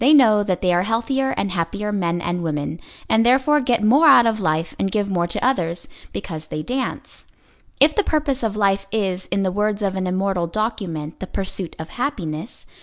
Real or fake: real